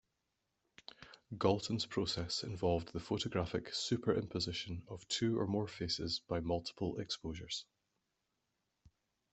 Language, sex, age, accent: English, male, 40-49, Scottish English